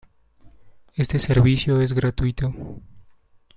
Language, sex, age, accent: Spanish, male, 19-29, Andino-Pacífico: Colombia, Perú, Ecuador, oeste de Bolivia y Venezuela andina